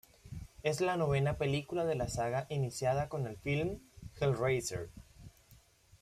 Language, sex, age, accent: Spanish, male, 19-29, Caribe: Cuba, Venezuela, Puerto Rico, República Dominicana, Panamá, Colombia caribeña, México caribeño, Costa del golfo de México